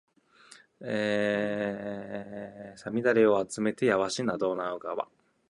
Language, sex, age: Japanese, male, 19-29